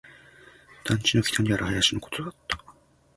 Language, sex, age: Japanese, male, 19-29